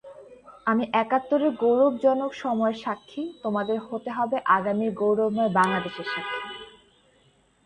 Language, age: Bengali, 19-29